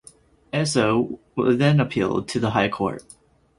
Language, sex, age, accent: English, male, 19-29, United States English